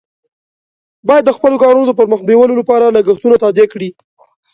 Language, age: Pashto, 19-29